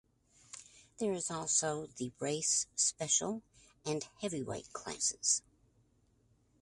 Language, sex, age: English, female, 70-79